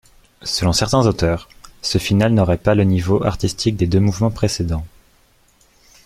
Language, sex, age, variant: French, male, 19-29, Français de métropole